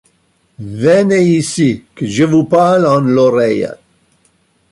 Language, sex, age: French, male, 60-69